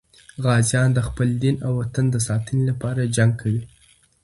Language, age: Pashto, under 19